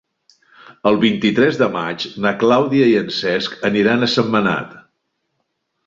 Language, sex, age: Catalan, male, 60-69